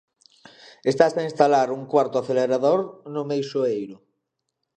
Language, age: Galician, 19-29